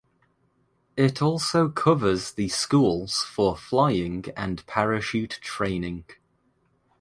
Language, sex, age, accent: English, male, 19-29, England English